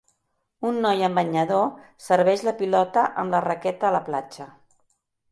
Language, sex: Catalan, female